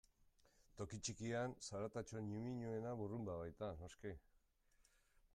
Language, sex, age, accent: Basque, male, 50-59, Mendebalekoa (Araba, Bizkaia, Gipuzkoako mendebaleko herri batzuk)